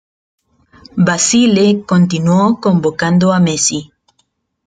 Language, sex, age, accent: Spanish, female, 19-29, México